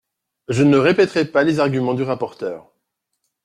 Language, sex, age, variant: French, male, 40-49, Français de métropole